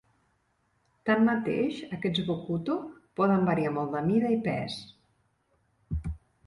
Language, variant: Catalan, Central